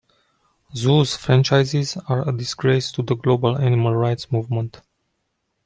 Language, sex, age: English, male, 40-49